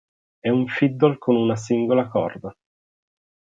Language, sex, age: Italian, male, 19-29